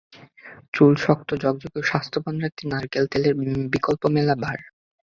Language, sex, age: Bengali, male, 19-29